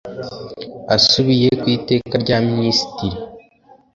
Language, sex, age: Kinyarwanda, male, under 19